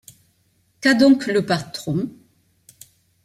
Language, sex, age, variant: French, female, 50-59, Français de métropole